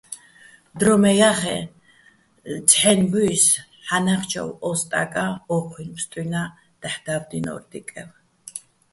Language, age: Bats, 60-69